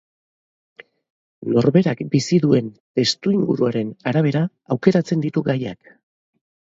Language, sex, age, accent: Basque, male, 50-59, Erdialdekoa edo Nafarra (Gipuzkoa, Nafarroa)